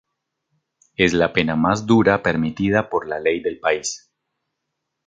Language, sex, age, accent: Spanish, male, 30-39, Andino-Pacífico: Colombia, Perú, Ecuador, oeste de Bolivia y Venezuela andina